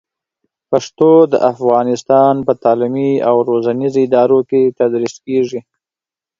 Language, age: Pashto, 30-39